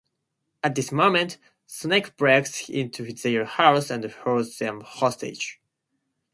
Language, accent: English, United States English